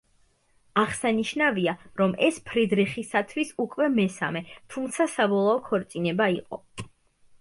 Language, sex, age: Georgian, female, 19-29